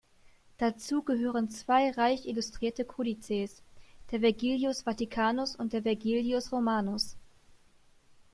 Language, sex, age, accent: German, female, 19-29, Deutschland Deutsch